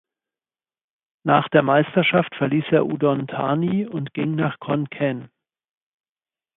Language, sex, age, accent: German, male, 40-49, Deutschland Deutsch